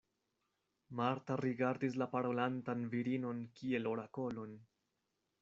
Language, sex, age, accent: Esperanto, male, 19-29, Internacia